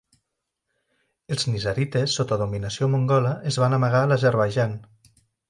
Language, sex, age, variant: Catalan, male, 40-49, Nord-Occidental